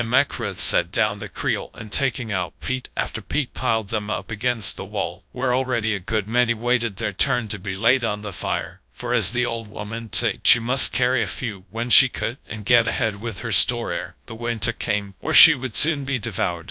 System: TTS, GradTTS